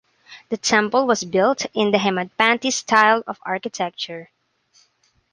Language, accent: English, Filipino